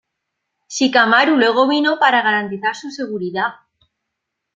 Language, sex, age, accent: Spanish, female, 19-29, España: Sur peninsular (Andalucia, Extremadura, Murcia)